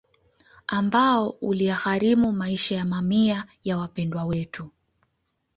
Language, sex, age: Swahili, female, 19-29